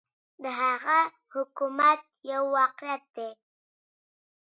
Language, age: Pashto, 30-39